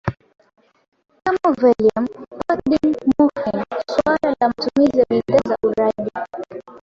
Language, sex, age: Swahili, female, 19-29